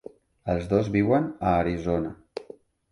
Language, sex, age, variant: Catalan, male, 40-49, Central